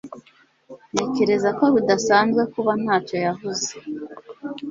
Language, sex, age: Kinyarwanda, female, 30-39